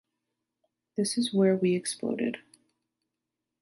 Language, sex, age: English, female, 19-29